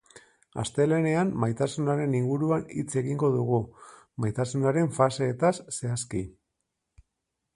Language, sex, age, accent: Basque, male, 40-49, Mendebalekoa (Araba, Bizkaia, Gipuzkoako mendebaleko herri batzuk)